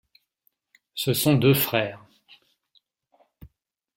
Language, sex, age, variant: French, male, 40-49, Français de métropole